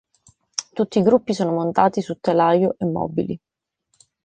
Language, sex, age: Italian, female, 19-29